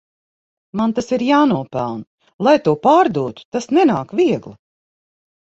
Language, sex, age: Latvian, female, 50-59